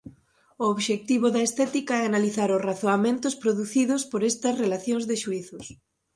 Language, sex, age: Galician, female, 19-29